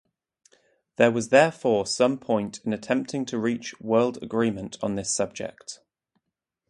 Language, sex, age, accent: English, male, 19-29, England English